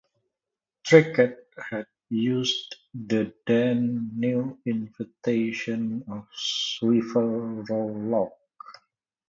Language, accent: English, United States English